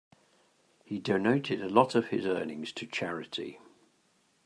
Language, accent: English, England English